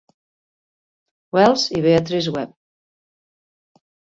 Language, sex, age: Catalan, female, 50-59